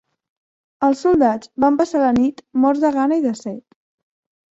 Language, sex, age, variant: Catalan, female, under 19, Central